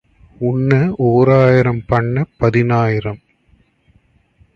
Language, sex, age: Tamil, male, 30-39